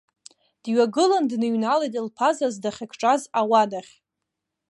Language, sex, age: Abkhazian, female, 19-29